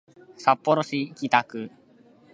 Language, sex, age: Japanese, male, 19-29